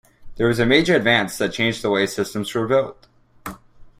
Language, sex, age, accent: English, male, under 19, United States English